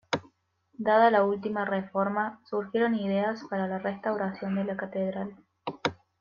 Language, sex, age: Spanish, female, 19-29